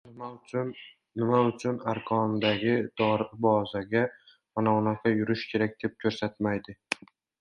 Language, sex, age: Uzbek, male, 19-29